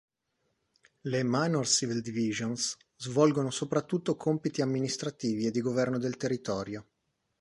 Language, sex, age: Italian, male, 40-49